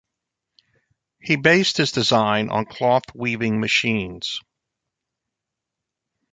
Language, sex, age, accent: English, male, 60-69, United States English